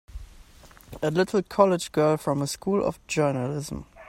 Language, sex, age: English, male, 19-29